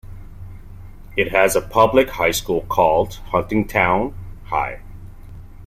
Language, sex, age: English, male, 40-49